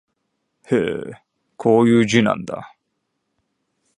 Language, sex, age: Japanese, male, 19-29